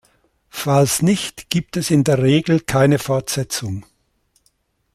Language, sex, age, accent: German, male, 70-79, Schweizerdeutsch